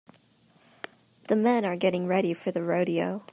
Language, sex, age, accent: English, female, 19-29, United States English